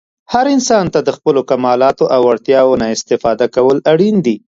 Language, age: Pashto, 30-39